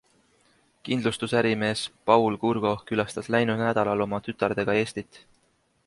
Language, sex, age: Estonian, male, 19-29